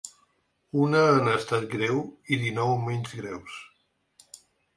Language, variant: Catalan, Central